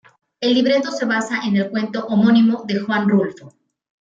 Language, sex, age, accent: Spanish, female, 40-49, México